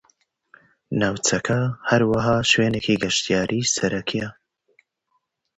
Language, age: English, 30-39